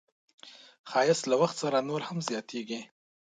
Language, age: Pashto, 19-29